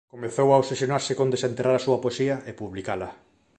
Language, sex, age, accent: Galician, male, 30-39, Normativo (estándar)